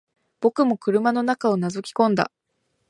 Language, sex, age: Japanese, female, 19-29